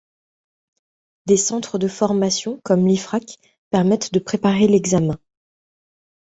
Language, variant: French, Français de métropole